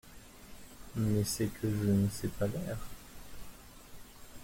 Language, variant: French, Français de métropole